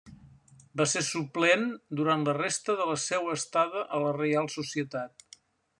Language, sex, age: Catalan, male, 70-79